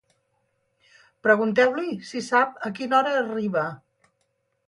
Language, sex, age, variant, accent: Catalan, female, 60-69, Central, central